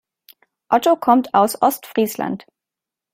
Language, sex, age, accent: German, female, 19-29, Deutschland Deutsch